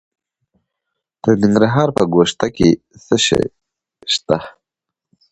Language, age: Pashto, 19-29